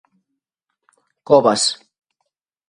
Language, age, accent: Galician, 19-29, Normativo (estándar)